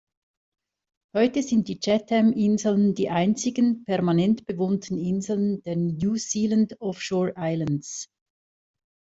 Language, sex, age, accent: German, female, 50-59, Schweizerdeutsch